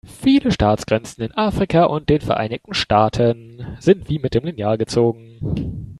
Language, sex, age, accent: German, male, 19-29, Deutschland Deutsch